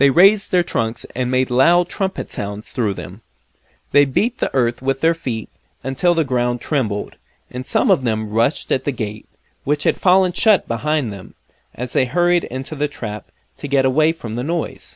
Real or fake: real